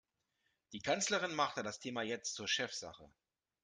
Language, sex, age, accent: German, male, 40-49, Deutschland Deutsch